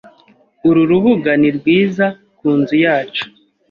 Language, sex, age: Kinyarwanda, male, 30-39